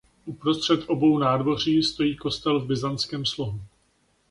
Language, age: Czech, 40-49